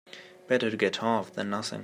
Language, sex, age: English, male, 19-29